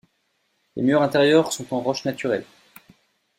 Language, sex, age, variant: French, male, 19-29, Français de métropole